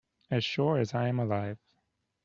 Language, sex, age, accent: English, male, 30-39, New Zealand English